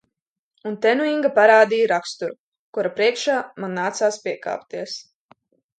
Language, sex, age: Latvian, female, under 19